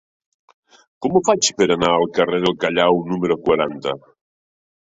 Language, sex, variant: Catalan, male, Nord-Occidental